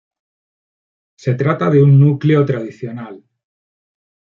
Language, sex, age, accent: Spanish, male, 40-49, España: Norte peninsular (Asturias, Castilla y León, Cantabria, País Vasco, Navarra, Aragón, La Rioja, Guadalajara, Cuenca)